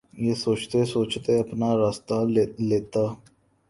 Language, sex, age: Urdu, male, 19-29